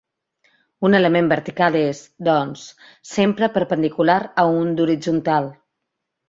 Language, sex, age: Catalan, female, 40-49